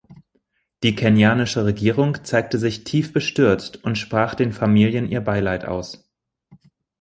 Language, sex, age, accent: German, male, 30-39, Deutschland Deutsch